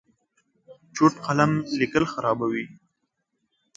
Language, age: Pashto, 19-29